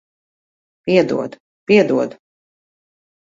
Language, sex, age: Latvian, female, 40-49